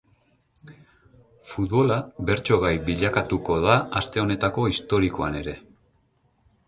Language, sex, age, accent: Basque, male, 40-49, Mendebalekoa (Araba, Bizkaia, Gipuzkoako mendebaleko herri batzuk)